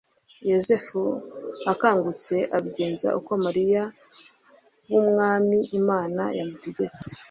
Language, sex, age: Kinyarwanda, female, 19-29